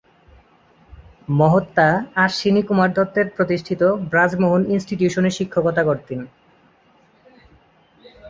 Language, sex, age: Bengali, male, 19-29